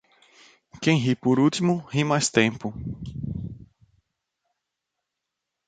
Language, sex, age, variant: Portuguese, male, 30-39, Portuguese (Brasil)